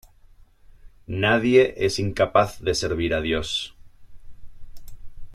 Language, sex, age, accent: Spanish, male, 40-49, España: Sur peninsular (Andalucia, Extremadura, Murcia)